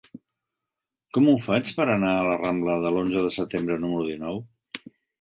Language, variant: Catalan, Central